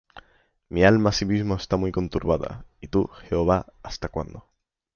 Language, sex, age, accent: Spanish, male, 19-29, España: Centro-Sur peninsular (Madrid, Toledo, Castilla-La Mancha); España: Islas Canarias